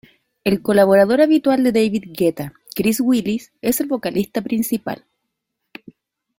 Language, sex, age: Spanish, female, 30-39